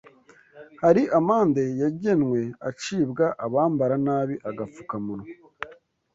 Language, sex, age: Kinyarwanda, male, 19-29